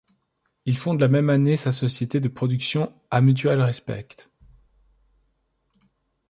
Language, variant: French, Français de métropole